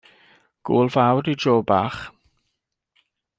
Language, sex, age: Welsh, male, 50-59